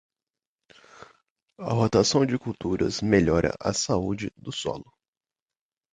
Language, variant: Portuguese, Portuguese (Brasil)